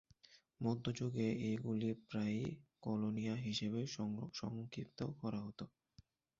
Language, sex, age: Bengali, male, 19-29